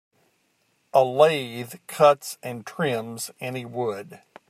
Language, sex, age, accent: English, male, 60-69, United States English